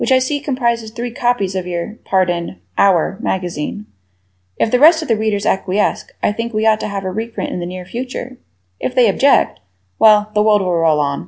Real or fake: real